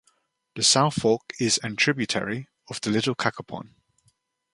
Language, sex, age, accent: English, male, 19-29, England English